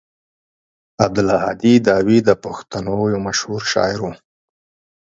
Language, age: Pashto, 40-49